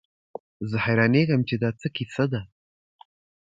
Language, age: Pashto, 19-29